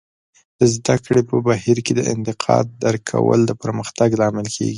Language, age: Pashto, 19-29